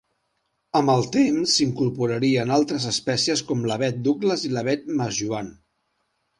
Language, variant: Catalan, Central